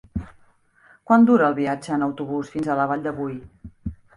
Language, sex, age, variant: Catalan, female, 50-59, Central